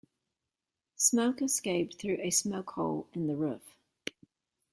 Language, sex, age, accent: English, female, 60-69, United States English